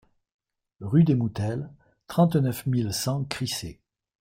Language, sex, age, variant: French, male, 50-59, Français de métropole